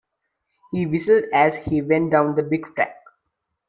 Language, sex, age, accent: English, male, 19-29, India and South Asia (India, Pakistan, Sri Lanka)